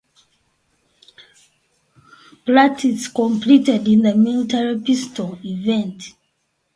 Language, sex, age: English, female, 30-39